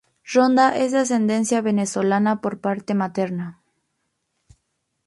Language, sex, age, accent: Spanish, female, 19-29, México